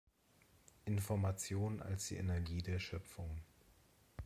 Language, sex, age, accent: German, male, 30-39, Deutschland Deutsch